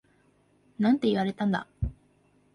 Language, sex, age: Japanese, female, 19-29